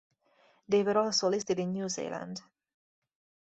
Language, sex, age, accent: English, female, 19-29, United States English